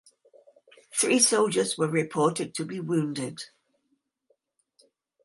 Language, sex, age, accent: English, female, 70-79, England English